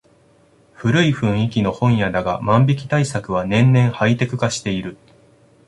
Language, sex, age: Japanese, male, 19-29